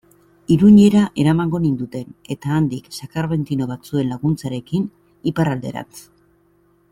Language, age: Basque, 50-59